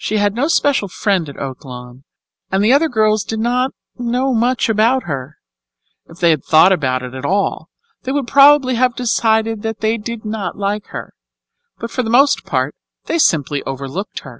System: none